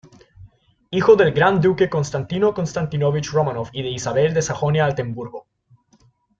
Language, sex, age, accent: Spanish, male, 19-29, México